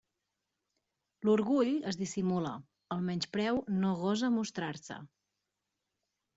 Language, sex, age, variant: Catalan, female, 60-69, Central